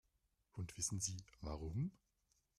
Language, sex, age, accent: German, male, 19-29, Deutschland Deutsch